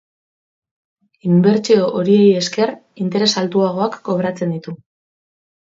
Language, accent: Basque, Mendebalekoa (Araba, Bizkaia, Gipuzkoako mendebaleko herri batzuk)